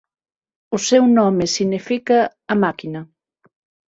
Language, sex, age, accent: Galician, female, 30-39, Normativo (estándar); Neofalante